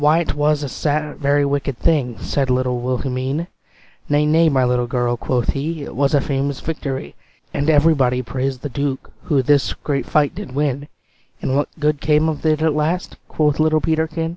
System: none